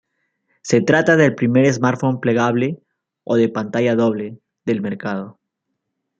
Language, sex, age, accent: Spanish, male, 19-29, Andino-Pacífico: Colombia, Perú, Ecuador, oeste de Bolivia y Venezuela andina